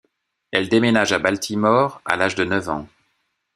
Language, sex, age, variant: French, male, 50-59, Français de métropole